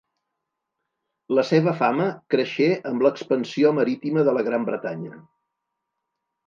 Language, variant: Catalan, Septentrional